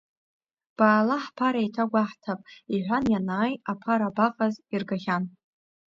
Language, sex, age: Abkhazian, female, under 19